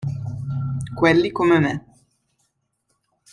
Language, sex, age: Italian, female, 19-29